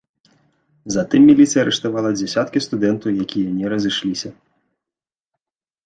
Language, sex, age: Belarusian, male, 30-39